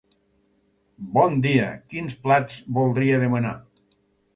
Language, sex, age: Catalan, male, 60-69